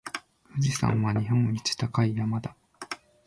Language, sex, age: Japanese, male, 19-29